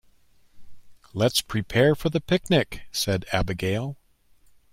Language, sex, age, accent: English, male, 50-59, Canadian English